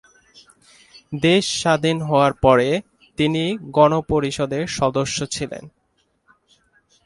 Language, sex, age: Bengali, male, 19-29